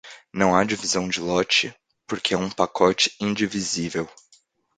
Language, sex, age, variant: Portuguese, male, 19-29, Portuguese (Brasil)